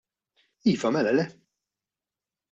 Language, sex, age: Maltese, male, 40-49